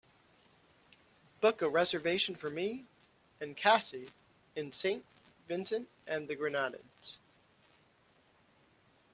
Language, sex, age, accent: English, male, 30-39, United States English